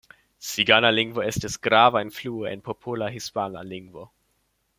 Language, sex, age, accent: Esperanto, male, 19-29, Internacia